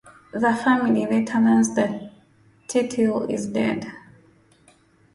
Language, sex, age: English, female, 19-29